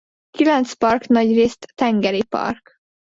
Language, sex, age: Hungarian, female, under 19